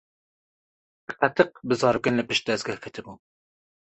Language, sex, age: Kurdish, male, 19-29